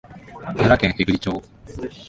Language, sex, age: Japanese, male, 19-29